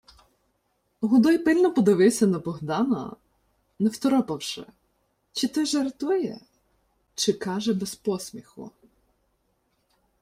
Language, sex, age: Ukrainian, female, 30-39